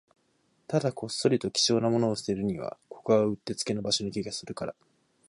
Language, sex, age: Japanese, male, 19-29